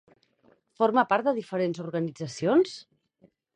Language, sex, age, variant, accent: Catalan, female, 40-49, Central, Camp de Tarragona